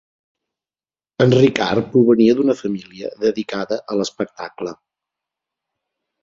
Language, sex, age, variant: Catalan, male, 40-49, Central